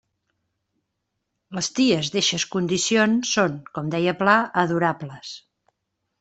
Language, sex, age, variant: Catalan, female, 40-49, Central